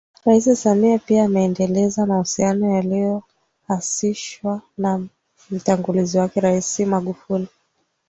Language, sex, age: Swahili, female, 19-29